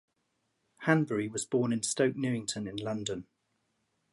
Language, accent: English, England English